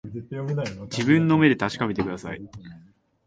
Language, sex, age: Japanese, male, under 19